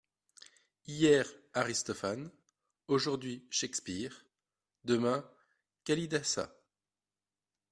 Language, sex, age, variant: French, male, 30-39, Français de métropole